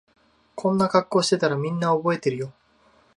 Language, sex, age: Japanese, male, 19-29